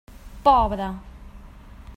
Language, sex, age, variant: Catalan, male, 30-39, Central